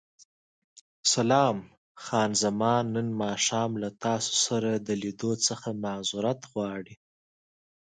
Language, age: Pashto, 19-29